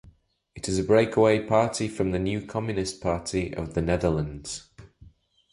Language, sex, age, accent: English, male, 30-39, England English